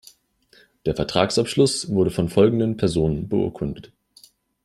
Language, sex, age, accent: German, male, 19-29, Deutschland Deutsch